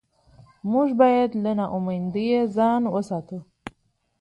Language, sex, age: Pashto, female, 19-29